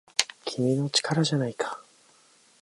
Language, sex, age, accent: Japanese, male, 19-29, 標準語